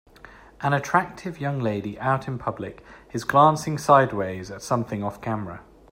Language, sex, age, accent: English, male, 30-39, England English